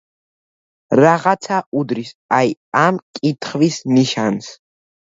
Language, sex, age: Georgian, male, under 19